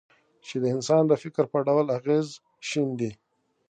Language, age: Pashto, 30-39